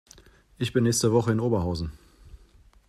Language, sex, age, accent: German, male, 30-39, Deutschland Deutsch